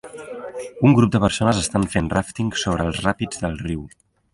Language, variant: Catalan, Central